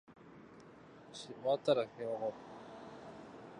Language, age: Japanese, 30-39